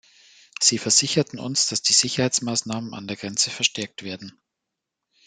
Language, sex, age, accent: German, male, 19-29, Deutschland Deutsch